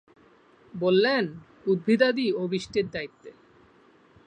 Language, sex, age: Bengali, male, under 19